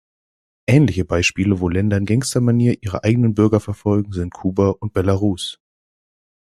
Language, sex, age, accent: German, male, 19-29, Deutschland Deutsch